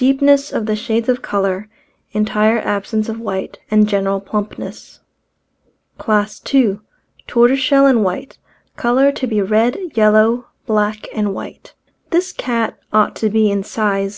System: none